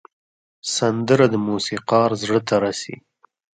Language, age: Pashto, 19-29